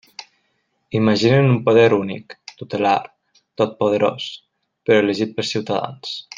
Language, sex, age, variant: Catalan, male, 19-29, Nord-Occidental